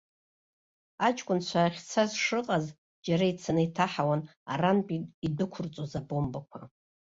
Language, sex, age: Abkhazian, female, 60-69